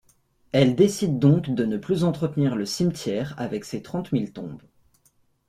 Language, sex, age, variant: French, male, 19-29, Français de métropole